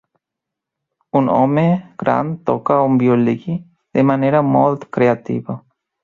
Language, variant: Catalan, Central